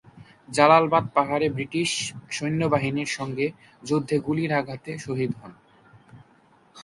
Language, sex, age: Bengali, male, under 19